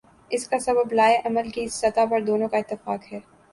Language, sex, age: Urdu, female, 19-29